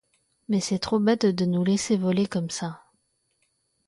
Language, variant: French, Français de métropole